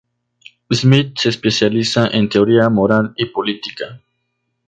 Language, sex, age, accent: Spanish, male, 19-29, México